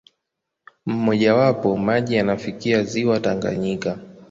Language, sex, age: Swahili, male, 19-29